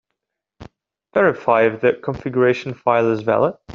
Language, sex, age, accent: English, male, 19-29, England English